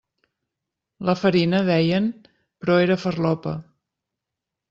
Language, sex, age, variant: Catalan, female, 50-59, Central